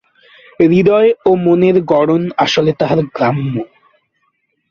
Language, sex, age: Bengali, male, 19-29